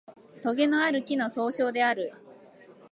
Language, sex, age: Japanese, female, 19-29